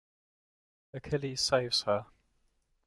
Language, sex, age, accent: English, male, 19-29, England English